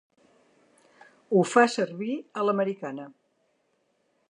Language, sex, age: Catalan, female, 60-69